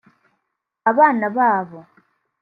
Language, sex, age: Kinyarwanda, male, 19-29